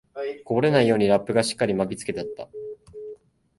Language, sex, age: Japanese, male, under 19